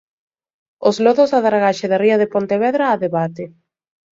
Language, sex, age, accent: Galician, female, 30-39, Central (gheada)